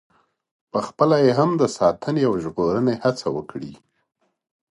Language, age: Pashto, 40-49